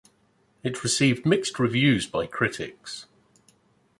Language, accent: English, England English